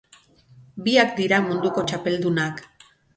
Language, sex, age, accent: Basque, female, 40-49, Mendebalekoa (Araba, Bizkaia, Gipuzkoako mendebaleko herri batzuk)